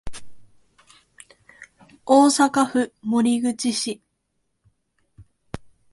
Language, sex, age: Japanese, female, 19-29